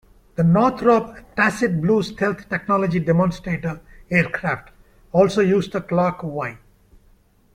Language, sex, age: English, male, 50-59